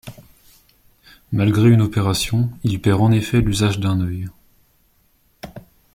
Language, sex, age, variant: French, male, 19-29, Français de métropole